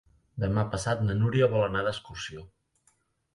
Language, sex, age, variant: Catalan, male, 30-39, Central